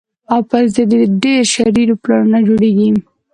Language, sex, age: Pashto, female, under 19